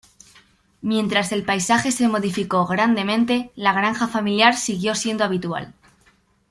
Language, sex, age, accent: Spanish, female, under 19, España: Norte peninsular (Asturias, Castilla y León, Cantabria, País Vasco, Navarra, Aragón, La Rioja, Guadalajara, Cuenca)